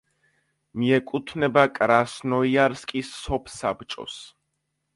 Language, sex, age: Georgian, male, under 19